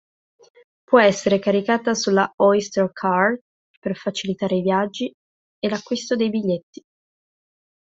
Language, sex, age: Italian, female, 19-29